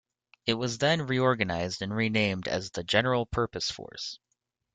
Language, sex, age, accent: English, male, 19-29, United States English